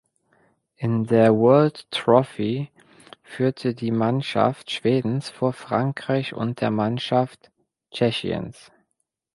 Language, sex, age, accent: German, male, 30-39, Deutschland Deutsch